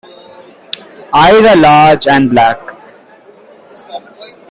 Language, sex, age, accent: English, male, 19-29, India and South Asia (India, Pakistan, Sri Lanka)